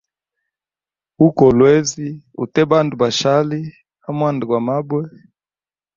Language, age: Hemba, 19-29